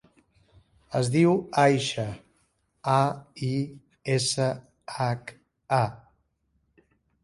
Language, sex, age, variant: Catalan, male, 40-49, Central